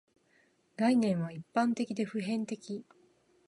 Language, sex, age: Japanese, female, 50-59